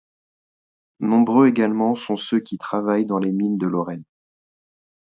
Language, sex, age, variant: French, male, 40-49, Français de métropole